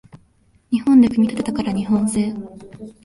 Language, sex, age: Japanese, female, 19-29